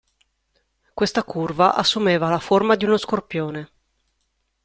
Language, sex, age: Italian, female, 30-39